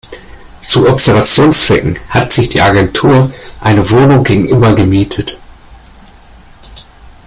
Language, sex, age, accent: German, male, 40-49, Deutschland Deutsch